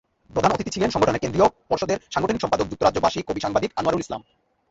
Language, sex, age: Bengali, male, 19-29